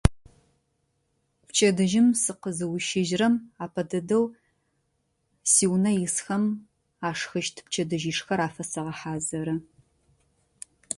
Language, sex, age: Adyghe, female, 30-39